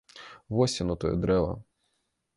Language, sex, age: Belarusian, male, 19-29